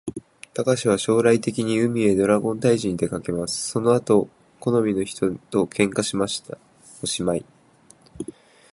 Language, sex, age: Japanese, male, 19-29